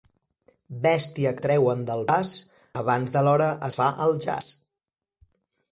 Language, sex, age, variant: Catalan, male, 30-39, Central